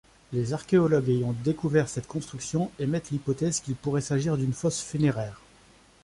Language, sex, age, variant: French, male, 30-39, Français de métropole